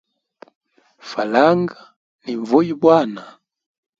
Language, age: Hemba, 19-29